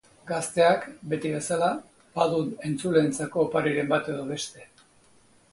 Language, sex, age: Basque, male, 60-69